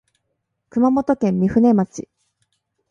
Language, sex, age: Japanese, male, 19-29